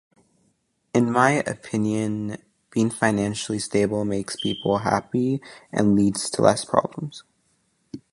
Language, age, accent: English, under 19, United States English